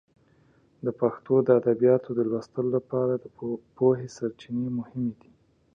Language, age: Pashto, 30-39